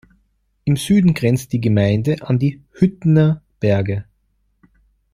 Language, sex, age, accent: German, male, 19-29, Österreichisches Deutsch